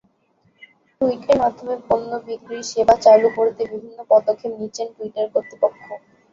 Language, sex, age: Bengali, female, 19-29